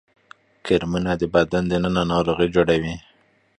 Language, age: Pashto, 30-39